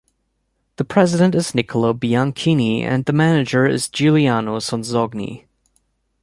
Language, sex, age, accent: English, male, 30-39, United States English